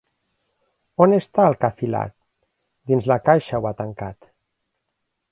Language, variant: Catalan, Nord-Occidental